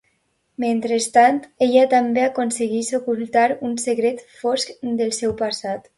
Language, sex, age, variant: Catalan, female, under 19, Alacantí